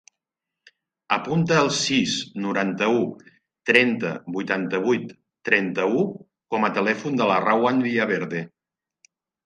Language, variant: Catalan, Central